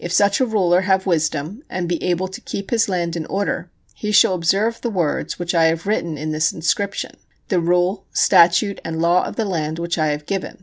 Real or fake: real